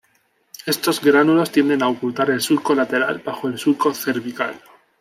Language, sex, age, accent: Spanish, male, 30-39, España: Sur peninsular (Andalucia, Extremadura, Murcia)